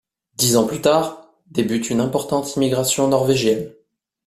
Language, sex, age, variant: French, male, 30-39, Français de métropole